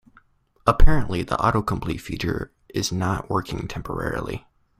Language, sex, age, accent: English, male, 19-29, United States English